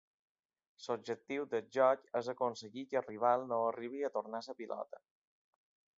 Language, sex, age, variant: Catalan, male, 30-39, Balear